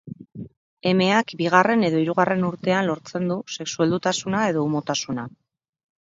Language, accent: Basque, Mendebalekoa (Araba, Bizkaia, Gipuzkoako mendebaleko herri batzuk)